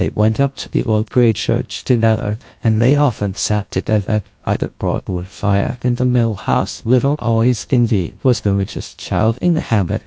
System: TTS, GlowTTS